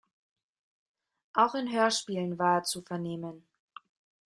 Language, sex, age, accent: German, female, 19-29, Deutschland Deutsch